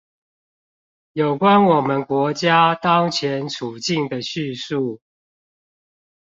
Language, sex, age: Chinese, male, 50-59